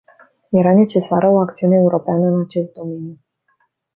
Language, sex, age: Romanian, female, 19-29